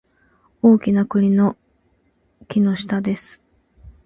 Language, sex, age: Japanese, female, 19-29